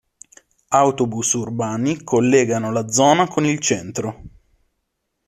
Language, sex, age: Italian, male, 19-29